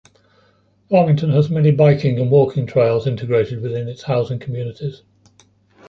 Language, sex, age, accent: English, male, 60-69, England English